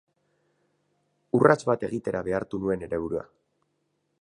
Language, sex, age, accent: Basque, male, 40-49, Mendebalekoa (Araba, Bizkaia, Gipuzkoako mendebaleko herri batzuk)